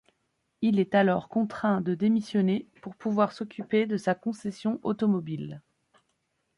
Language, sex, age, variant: French, female, 30-39, Français de métropole